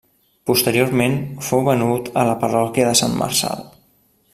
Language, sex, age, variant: Catalan, male, 30-39, Central